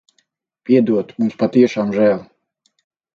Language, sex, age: Latvian, male, 30-39